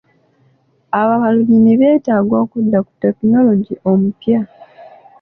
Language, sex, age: Ganda, female, 19-29